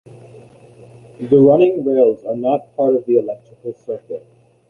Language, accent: English, West Indies and Bermuda (Bahamas, Bermuda, Jamaica, Trinidad)